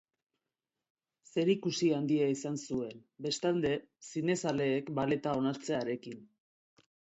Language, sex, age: Basque, female, 40-49